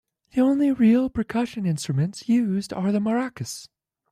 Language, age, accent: English, 19-29, United States English